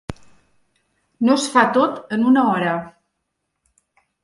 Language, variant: Catalan, Central